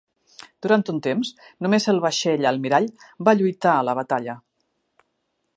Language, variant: Catalan, Central